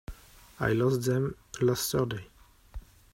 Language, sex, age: English, male, 19-29